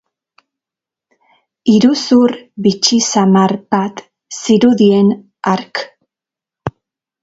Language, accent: Basque, Mendebalekoa (Araba, Bizkaia, Gipuzkoako mendebaleko herri batzuk)